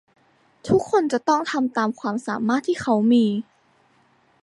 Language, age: Thai, under 19